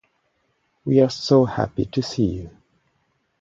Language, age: English, 40-49